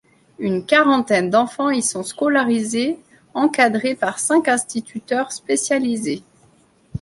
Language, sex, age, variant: French, female, 30-39, Français de métropole